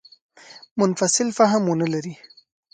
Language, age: Pashto, 19-29